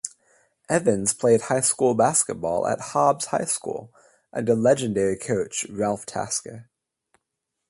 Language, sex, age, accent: English, male, 30-39, United States English